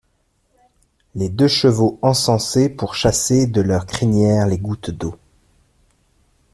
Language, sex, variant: French, male, Français de métropole